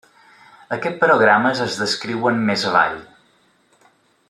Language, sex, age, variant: Catalan, male, 30-39, Balear